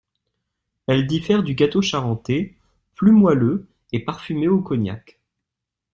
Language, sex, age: French, male, 19-29